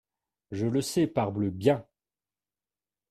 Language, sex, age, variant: French, male, 40-49, Français de métropole